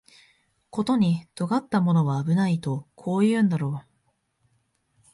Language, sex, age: Japanese, female, 19-29